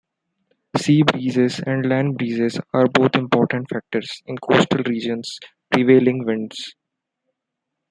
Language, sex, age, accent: English, male, 19-29, India and South Asia (India, Pakistan, Sri Lanka)